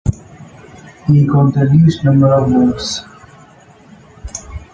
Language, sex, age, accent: English, male, 19-29, India and South Asia (India, Pakistan, Sri Lanka)